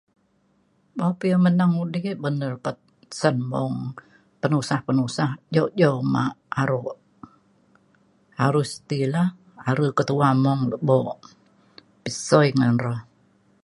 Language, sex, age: Mainstream Kenyah, female, 70-79